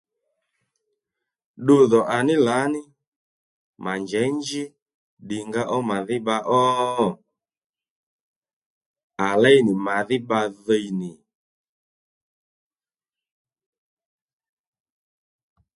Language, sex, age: Lendu, male, 30-39